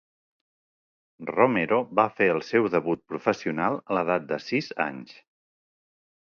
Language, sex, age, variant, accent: Catalan, male, 40-49, Central, central